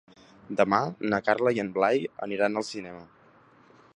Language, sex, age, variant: Catalan, male, 19-29, Central